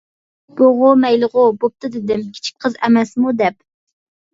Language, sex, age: Uyghur, female, 19-29